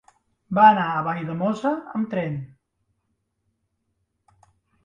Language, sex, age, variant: Catalan, male, 40-49, Central